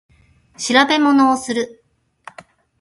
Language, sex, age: Japanese, female, 50-59